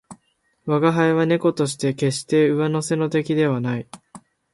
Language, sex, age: Japanese, male, 19-29